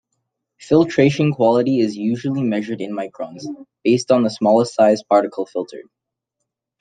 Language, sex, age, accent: English, male, under 19, Canadian English